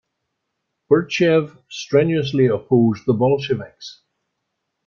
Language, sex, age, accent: English, male, 70-79, Irish English